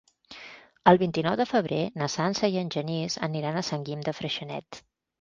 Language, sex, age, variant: Catalan, female, 50-59, Central